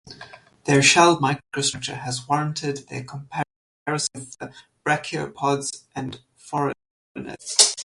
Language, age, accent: English, 30-39, Southern African (South Africa, Zimbabwe, Namibia)